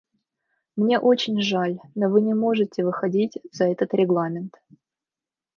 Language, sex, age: Russian, female, 19-29